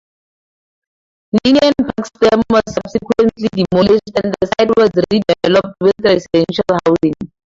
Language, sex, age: English, female, 19-29